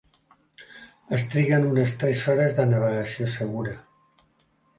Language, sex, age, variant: Catalan, male, 70-79, Central